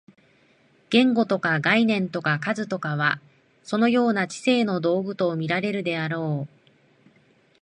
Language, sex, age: Japanese, female, 30-39